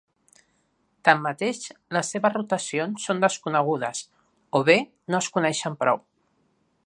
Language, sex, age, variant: Catalan, female, 50-59, Nord-Occidental